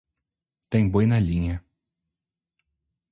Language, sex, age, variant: Portuguese, male, 30-39, Portuguese (Brasil)